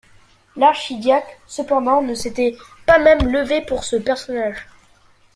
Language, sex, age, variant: French, male, 40-49, Français de métropole